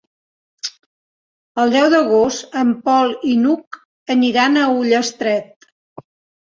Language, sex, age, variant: Catalan, female, 60-69, Central